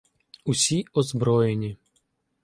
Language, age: Ukrainian, 19-29